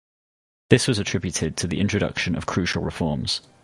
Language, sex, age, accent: English, male, 30-39, England English